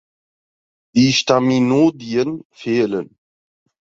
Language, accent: German, Deutschland Deutsch